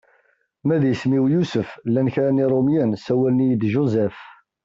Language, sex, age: Kabyle, male, 30-39